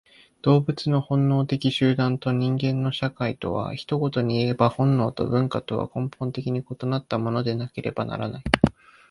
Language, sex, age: Japanese, male, 19-29